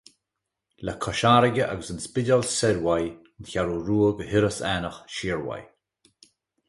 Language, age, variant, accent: Irish, 50-59, Gaeilge Chonnacht, Cainteoir dúchais, Gaeltacht